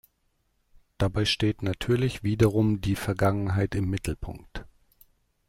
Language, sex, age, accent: German, male, 30-39, Deutschland Deutsch